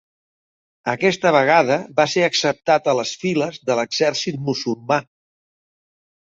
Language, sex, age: Catalan, male, 60-69